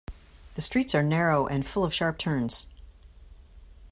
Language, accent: English, United States English